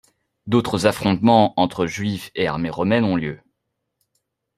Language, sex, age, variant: French, male, under 19, Français de métropole